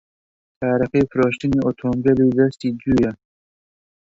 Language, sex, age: Central Kurdish, male, 30-39